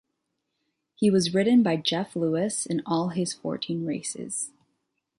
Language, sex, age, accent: English, female, 19-29, United States English